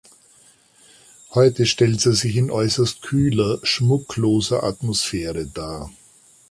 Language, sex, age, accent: German, male, 60-69, Österreichisches Deutsch